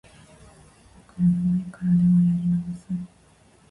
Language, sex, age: Japanese, female, 19-29